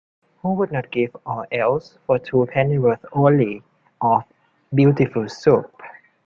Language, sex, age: English, male, 19-29